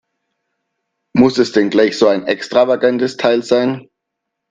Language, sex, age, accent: German, male, 30-39, Deutschland Deutsch